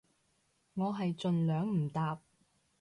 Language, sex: Cantonese, female